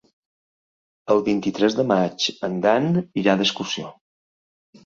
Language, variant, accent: Catalan, Balear, mallorquí